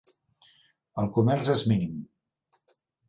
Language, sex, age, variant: Catalan, male, 60-69, Central